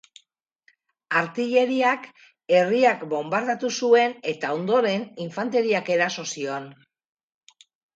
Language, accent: Basque, Mendebalekoa (Araba, Bizkaia, Gipuzkoako mendebaleko herri batzuk)